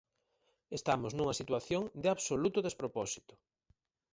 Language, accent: Galician, Atlántico (seseo e gheada)